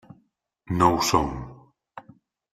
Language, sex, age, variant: Catalan, male, 40-49, Central